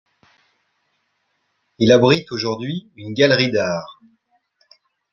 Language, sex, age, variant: French, male, 40-49, Français de métropole